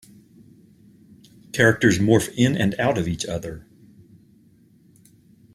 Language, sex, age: English, male, 60-69